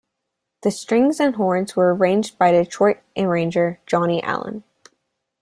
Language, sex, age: English, female, under 19